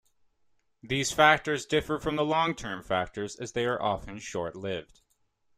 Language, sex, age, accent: English, male, 19-29, Canadian English